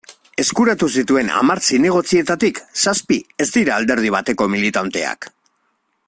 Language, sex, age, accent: Basque, male, 40-49, Mendebalekoa (Araba, Bizkaia, Gipuzkoako mendebaleko herri batzuk)